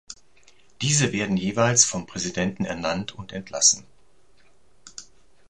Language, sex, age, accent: German, male, 60-69, Deutschland Deutsch